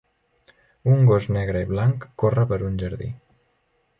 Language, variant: Catalan, Central